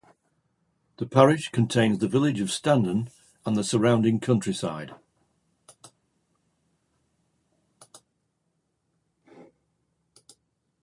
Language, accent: English, England English